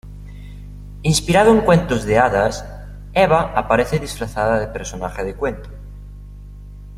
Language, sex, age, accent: Spanish, male, 19-29, España: Norte peninsular (Asturias, Castilla y León, Cantabria, País Vasco, Navarra, Aragón, La Rioja, Guadalajara, Cuenca)